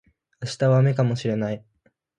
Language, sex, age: Japanese, male, 19-29